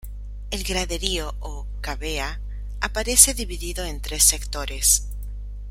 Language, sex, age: Spanish, female, 19-29